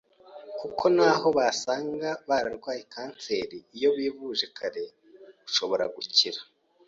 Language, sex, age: Kinyarwanda, male, 19-29